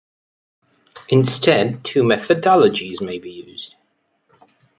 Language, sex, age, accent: English, male, 30-39, England English